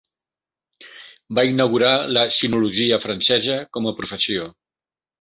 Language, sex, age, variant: Catalan, male, 60-69, Central